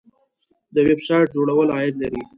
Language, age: Pashto, 19-29